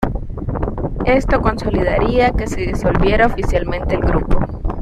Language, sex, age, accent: Spanish, female, 19-29, Caribe: Cuba, Venezuela, Puerto Rico, República Dominicana, Panamá, Colombia caribeña, México caribeño, Costa del golfo de México